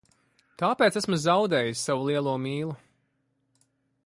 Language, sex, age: Latvian, male, 30-39